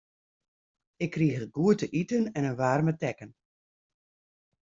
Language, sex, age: Western Frisian, female, 60-69